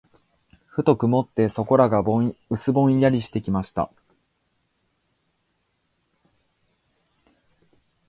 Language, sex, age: Japanese, male, 19-29